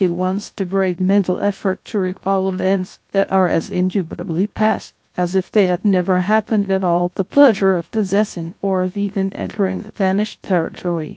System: TTS, GlowTTS